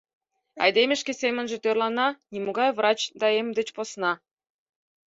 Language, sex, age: Mari, female, 19-29